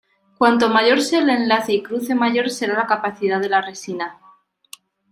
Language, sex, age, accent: Spanish, female, 30-39, España: Centro-Sur peninsular (Madrid, Toledo, Castilla-La Mancha)